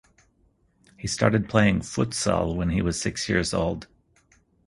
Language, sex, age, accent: English, male, 50-59, United States English